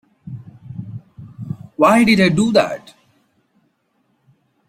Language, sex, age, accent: English, male, 19-29, India and South Asia (India, Pakistan, Sri Lanka)